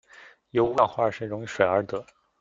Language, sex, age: Chinese, male, 19-29